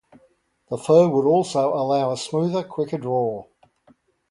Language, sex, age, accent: English, male, 60-69, Australian English